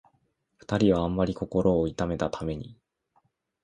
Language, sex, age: Japanese, male, 19-29